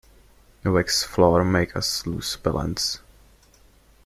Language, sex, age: English, male, 19-29